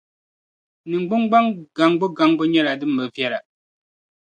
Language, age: Dagbani, 19-29